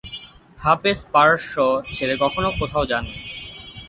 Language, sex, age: Bengali, male, under 19